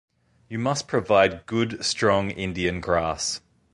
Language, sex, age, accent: English, male, 30-39, Australian English